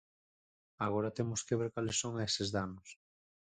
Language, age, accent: Galician, 19-29, Normativo (estándar)